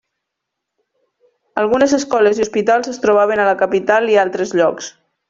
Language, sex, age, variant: Catalan, female, 40-49, Nord-Occidental